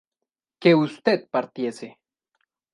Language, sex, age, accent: Spanish, male, 19-29, Andino-Pacífico: Colombia, Perú, Ecuador, oeste de Bolivia y Venezuela andina